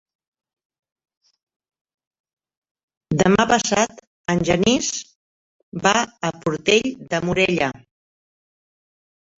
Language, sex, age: Catalan, female, 60-69